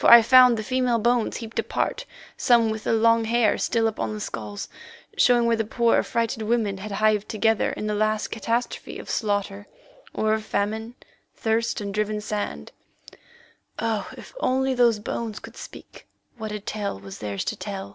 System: none